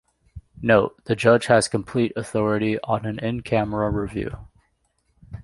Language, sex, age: English, male, 19-29